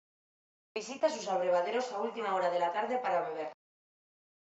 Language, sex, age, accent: Spanish, female, 19-29, España: Norte peninsular (Asturias, Castilla y León, Cantabria, País Vasco, Navarra, Aragón, La Rioja, Guadalajara, Cuenca)